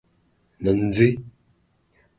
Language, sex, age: Japanese, male, 19-29